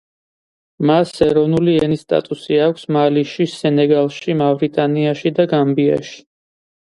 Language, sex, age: Georgian, male, 40-49